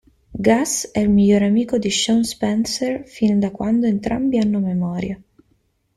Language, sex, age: Italian, female, 19-29